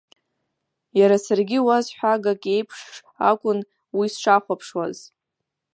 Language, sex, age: Abkhazian, female, under 19